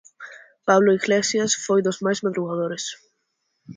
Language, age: Galician, 19-29